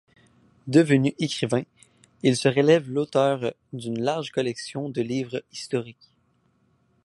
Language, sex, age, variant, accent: French, male, 19-29, Français d'Amérique du Nord, Français du Canada